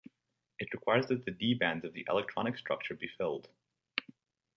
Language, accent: English, United States English